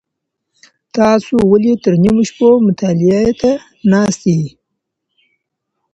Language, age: Pashto, 19-29